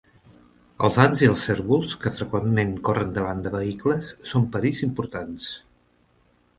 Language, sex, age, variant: Catalan, male, 50-59, Central